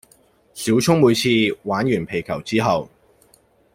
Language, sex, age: Cantonese, male, 30-39